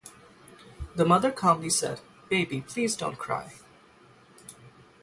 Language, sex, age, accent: English, male, 19-29, United States English; England English; India and South Asia (India, Pakistan, Sri Lanka)